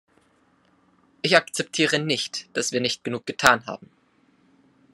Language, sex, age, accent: German, male, under 19, Österreichisches Deutsch